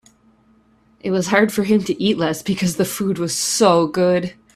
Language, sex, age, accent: English, female, 19-29, Canadian English